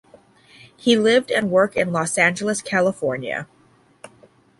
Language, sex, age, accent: English, female, 40-49, United States English